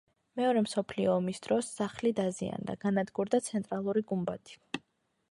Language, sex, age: Georgian, female, 19-29